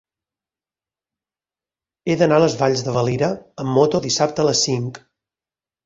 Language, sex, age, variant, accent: Catalan, male, 30-39, Balear, mallorquí